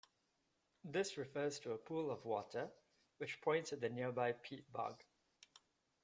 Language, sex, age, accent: English, male, 30-39, Singaporean English